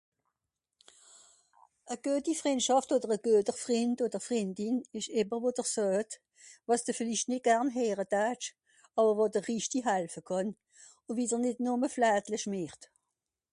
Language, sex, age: Swiss German, female, 60-69